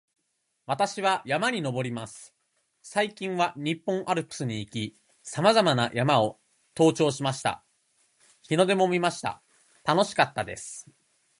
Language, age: Japanese, 19-29